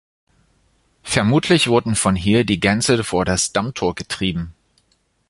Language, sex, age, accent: German, male, 40-49, Deutschland Deutsch